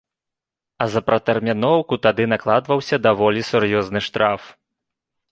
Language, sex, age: Belarusian, male, 30-39